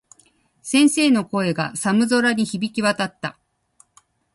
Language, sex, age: Japanese, female, 50-59